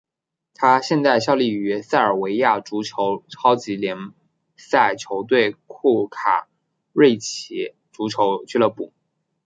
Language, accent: Chinese, 出生地：浙江省